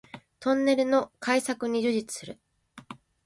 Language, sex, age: Japanese, female, 19-29